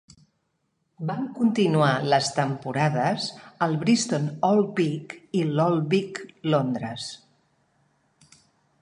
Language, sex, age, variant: Catalan, female, 50-59, Central